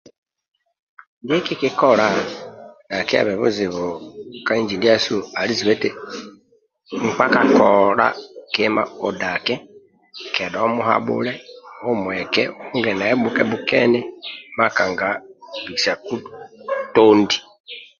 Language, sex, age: Amba (Uganda), male, 70-79